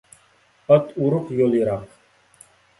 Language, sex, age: Uyghur, male, 30-39